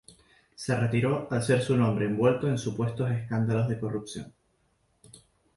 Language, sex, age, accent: Spanish, male, 19-29, España: Islas Canarias